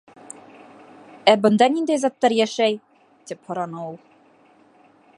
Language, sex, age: Bashkir, female, 19-29